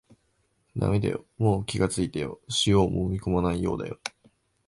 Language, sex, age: Japanese, male, 19-29